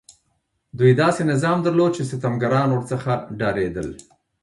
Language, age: Pashto, 50-59